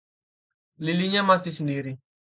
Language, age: Indonesian, 19-29